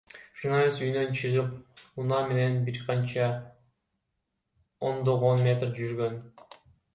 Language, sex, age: Kyrgyz, male, under 19